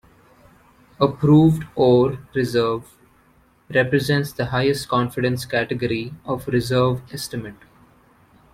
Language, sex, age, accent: English, male, 19-29, India and South Asia (India, Pakistan, Sri Lanka)